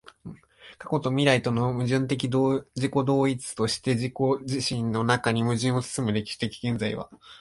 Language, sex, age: Japanese, male, 19-29